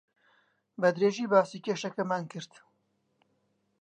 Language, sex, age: Central Kurdish, male, 19-29